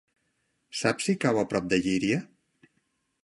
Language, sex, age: Catalan, male, 50-59